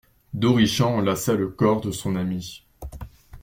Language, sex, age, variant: French, male, 19-29, Français de métropole